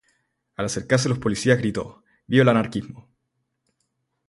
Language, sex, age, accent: Spanish, male, 19-29, Chileno: Chile, Cuyo